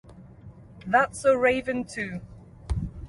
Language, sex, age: Spanish, female, 19-29